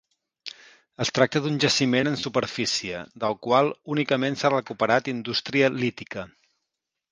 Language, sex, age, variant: Catalan, male, 40-49, Central